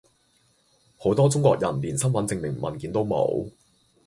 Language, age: Cantonese, 19-29